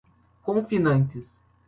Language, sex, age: Portuguese, male, under 19